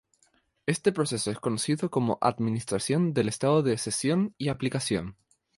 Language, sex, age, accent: Spanish, male, 19-29, España: Islas Canarias